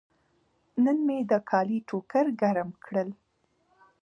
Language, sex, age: Pashto, female, 19-29